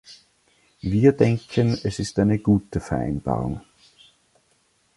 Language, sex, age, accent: German, male, 50-59, Österreichisches Deutsch